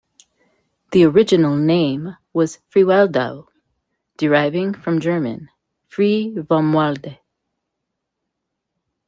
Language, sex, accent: English, female, United States English